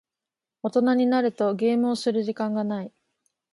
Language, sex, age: Japanese, female, 19-29